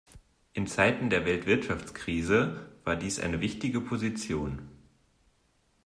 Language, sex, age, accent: German, male, 19-29, Deutschland Deutsch